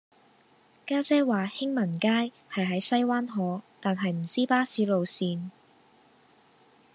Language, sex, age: Cantonese, female, 19-29